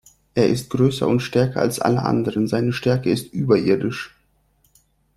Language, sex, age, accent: German, male, 30-39, Russisch Deutsch